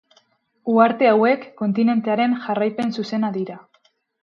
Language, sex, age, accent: Basque, female, 19-29, Mendebalekoa (Araba, Bizkaia, Gipuzkoako mendebaleko herri batzuk)